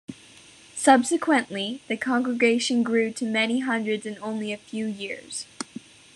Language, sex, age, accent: English, female, under 19, United States English